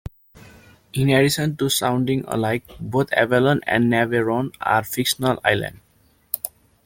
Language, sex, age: English, male, 19-29